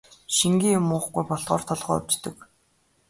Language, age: Mongolian, 19-29